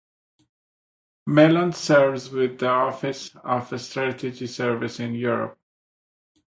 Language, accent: English, United States English